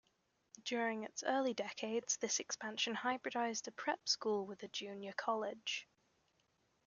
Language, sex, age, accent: English, female, 19-29, England English